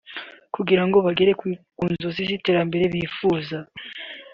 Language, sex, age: Kinyarwanda, male, 19-29